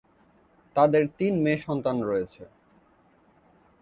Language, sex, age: Bengali, male, 19-29